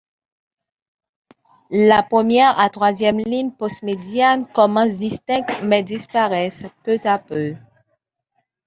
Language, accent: French, Français d’Haïti